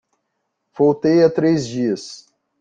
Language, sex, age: Portuguese, male, 40-49